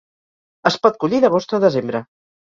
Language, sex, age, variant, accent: Catalan, female, 50-59, Central, central